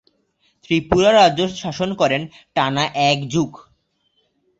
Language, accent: Bengali, Bengali